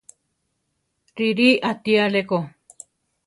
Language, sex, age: Central Tarahumara, female, 50-59